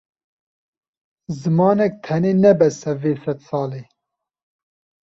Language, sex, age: Kurdish, male, 19-29